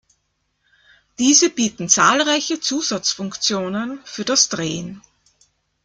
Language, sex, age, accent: German, female, 50-59, Österreichisches Deutsch